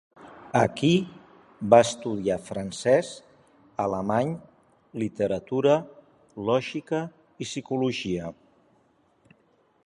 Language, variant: Catalan, Central